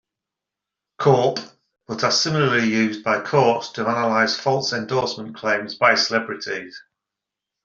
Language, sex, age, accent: English, male, 50-59, England English